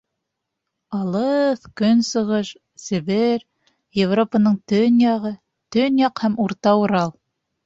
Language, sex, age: Bashkir, female, 19-29